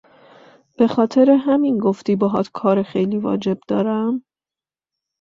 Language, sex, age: Persian, female, 30-39